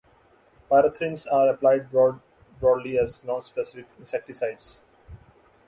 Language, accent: English, India and South Asia (India, Pakistan, Sri Lanka)